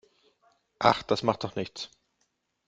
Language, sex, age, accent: German, male, 40-49, Deutschland Deutsch